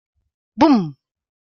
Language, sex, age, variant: Catalan, female, 30-39, Central